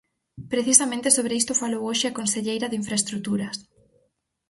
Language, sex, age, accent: Galician, female, 19-29, Normativo (estándar)